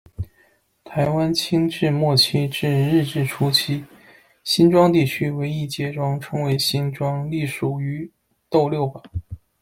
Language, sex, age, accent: Chinese, male, 30-39, 出生地：北京市